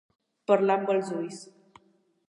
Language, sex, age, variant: Catalan, female, under 19, Balear